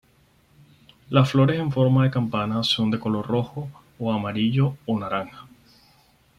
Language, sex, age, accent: Spanish, male, 19-29, Caribe: Cuba, Venezuela, Puerto Rico, República Dominicana, Panamá, Colombia caribeña, México caribeño, Costa del golfo de México